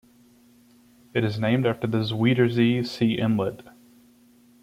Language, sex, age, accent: English, male, 19-29, United States English